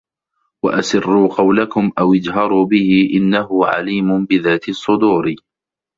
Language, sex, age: Arabic, male, 30-39